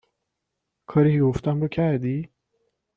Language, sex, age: Persian, male, 30-39